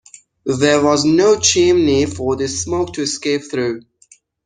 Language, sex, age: English, male, 19-29